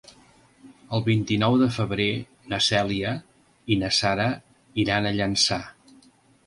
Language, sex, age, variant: Catalan, male, 60-69, Central